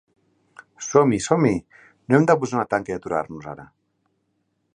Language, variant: Catalan, Central